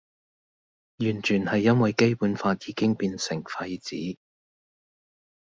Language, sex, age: Cantonese, male, 50-59